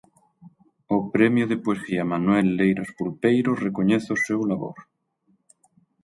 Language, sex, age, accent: Galician, male, 30-39, Normativo (estándar)